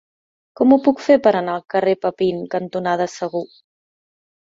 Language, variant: Catalan, Central